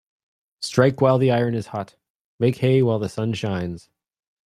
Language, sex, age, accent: English, male, 30-39, United States English